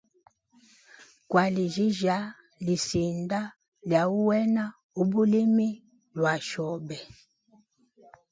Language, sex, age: Hemba, female, 30-39